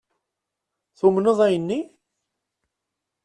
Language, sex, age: Kabyle, male, 30-39